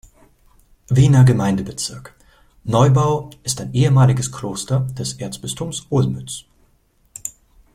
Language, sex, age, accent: German, male, 30-39, Deutschland Deutsch